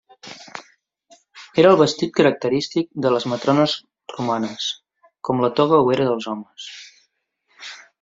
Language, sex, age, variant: Catalan, male, 40-49, Septentrional